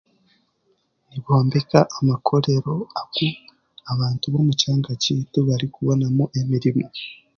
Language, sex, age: Chiga, male, 30-39